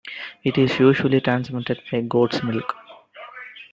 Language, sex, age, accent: English, male, 19-29, India and South Asia (India, Pakistan, Sri Lanka)